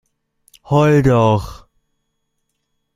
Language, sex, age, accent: German, male, 19-29, Deutschland Deutsch